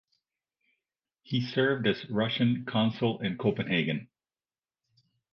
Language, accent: English, Irish English